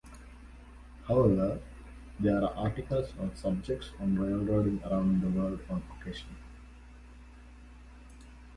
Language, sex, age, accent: English, male, 19-29, India and South Asia (India, Pakistan, Sri Lanka)